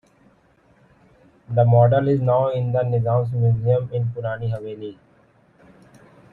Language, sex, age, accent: English, male, 19-29, India and South Asia (India, Pakistan, Sri Lanka)